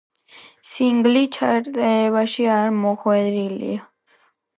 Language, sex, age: Georgian, female, under 19